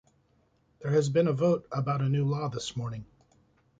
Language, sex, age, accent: English, male, 50-59, United States English